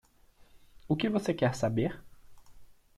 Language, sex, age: Portuguese, male, 30-39